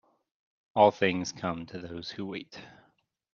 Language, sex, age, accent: English, male, 30-39, United States English